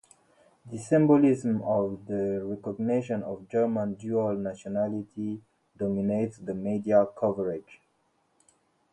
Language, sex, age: English, male, 30-39